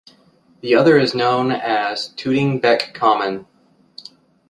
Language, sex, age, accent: English, male, 30-39, United States English